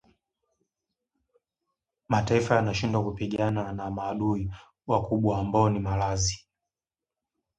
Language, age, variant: Swahili, 19-29, Kiswahili cha Bara ya Tanzania